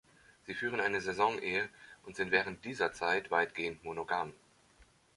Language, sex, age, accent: German, male, 40-49, Deutschland Deutsch